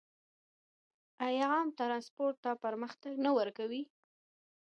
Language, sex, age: Pashto, female, under 19